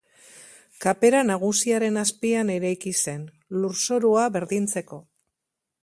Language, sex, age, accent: Basque, female, 60-69, Mendebalekoa (Araba, Bizkaia, Gipuzkoako mendebaleko herri batzuk)